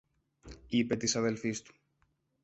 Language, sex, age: Greek, male, 19-29